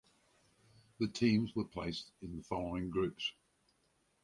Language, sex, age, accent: English, male, 70-79, Australian English